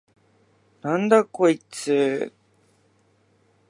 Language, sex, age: Japanese, male, 19-29